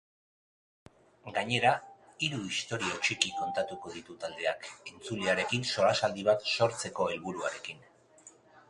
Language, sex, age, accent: Basque, male, 40-49, Mendebalekoa (Araba, Bizkaia, Gipuzkoako mendebaleko herri batzuk)